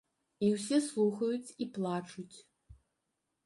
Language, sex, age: Belarusian, female, 40-49